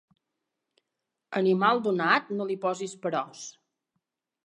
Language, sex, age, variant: Catalan, female, 40-49, Central